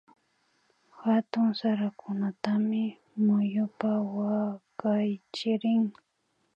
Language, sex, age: Imbabura Highland Quichua, female, under 19